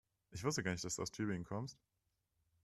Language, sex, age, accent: German, male, 19-29, Deutschland Deutsch